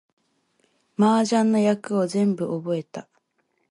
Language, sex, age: Japanese, female, 19-29